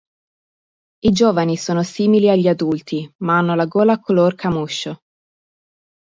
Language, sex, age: Italian, female, 30-39